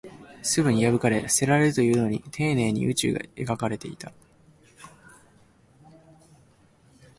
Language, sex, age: Japanese, male, 19-29